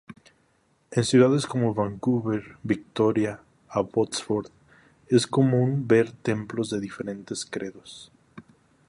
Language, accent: Spanish, México